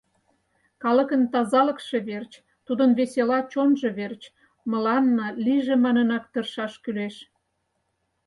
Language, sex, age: Mari, female, 60-69